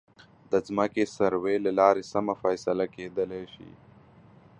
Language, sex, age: Pashto, male, 19-29